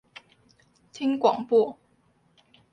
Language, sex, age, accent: Chinese, female, under 19, 出生地：臺中市